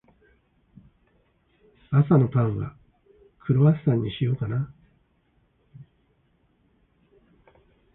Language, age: Japanese, 60-69